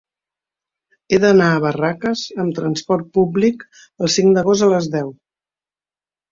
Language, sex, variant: Catalan, female, Central